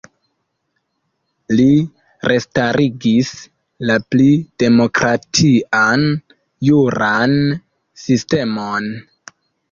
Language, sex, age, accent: Esperanto, male, 19-29, Internacia